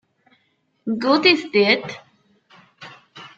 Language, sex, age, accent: Spanish, female, 19-29, Andino-Pacífico: Colombia, Perú, Ecuador, oeste de Bolivia y Venezuela andina